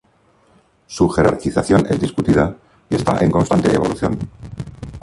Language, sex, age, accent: Spanish, male, 60-69, España: Centro-Sur peninsular (Madrid, Toledo, Castilla-La Mancha)